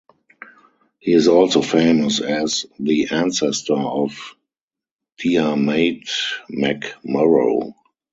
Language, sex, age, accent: English, male, 50-59, German English